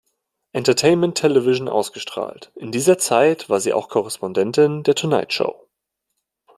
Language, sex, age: German, male, 19-29